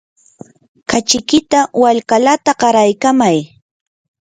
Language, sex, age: Yanahuanca Pasco Quechua, female, 19-29